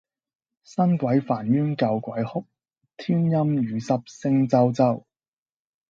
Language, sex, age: Cantonese, male, under 19